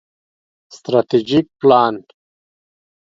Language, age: Pashto, 40-49